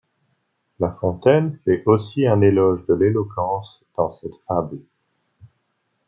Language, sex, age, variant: French, male, 40-49, Français de métropole